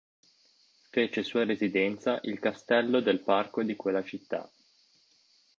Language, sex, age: Italian, male, 30-39